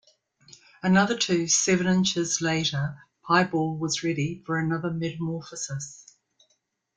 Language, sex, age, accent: English, female, 60-69, New Zealand English